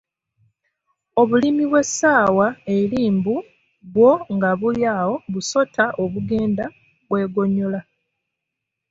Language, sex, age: Ganda, female, 19-29